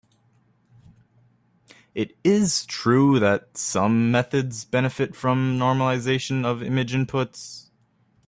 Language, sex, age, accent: English, male, under 19, United States English